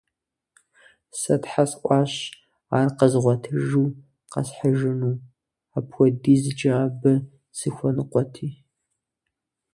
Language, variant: Kabardian, Адыгэбзэ (Къэбэрдей, Кирил, псоми зэдай)